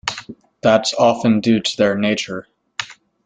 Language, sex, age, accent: English, male, under 19, United States English